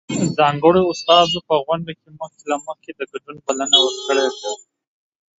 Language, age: Pashto, 19-29